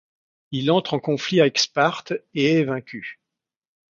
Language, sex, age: French, male, 60-69